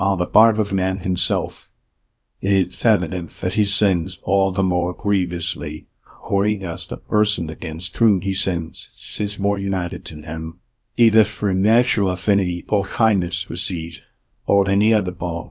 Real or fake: fake